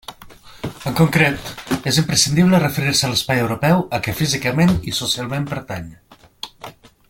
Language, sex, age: Catalan, male, 40-49